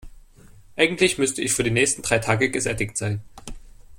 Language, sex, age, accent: German, male, 19-29, Deutschland Deutsch